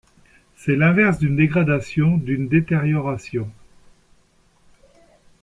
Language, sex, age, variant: French, male, 60-69, Français de métropole